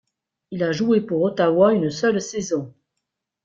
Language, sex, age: French, female, 60-69